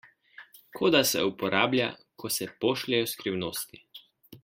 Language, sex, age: Slovenian, male, 19-29